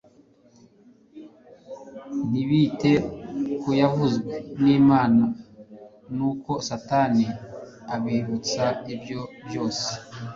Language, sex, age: Kinyarwanda, male, 30-39